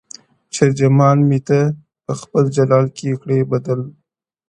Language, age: Pashto, under 19